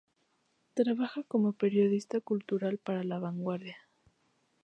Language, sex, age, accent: Spanish, female, 19-29, México